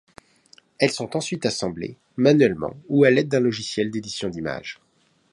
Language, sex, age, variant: French, male, 40-49, Français de métropole